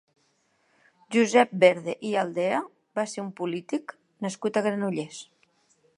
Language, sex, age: Catalan, female, 60-69